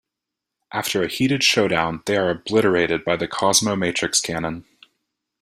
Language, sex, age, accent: English, male, 19-29, United States English